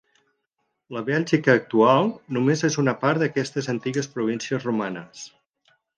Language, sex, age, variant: Catalan, male, 60-69, Central